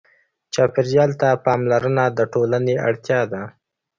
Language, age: Pashto, 19-29